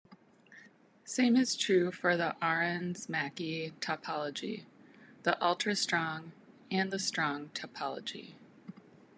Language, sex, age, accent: English, female, 30-39, United States English